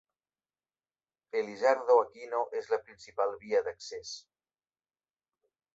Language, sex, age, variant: Catalan, male, 40-49, Central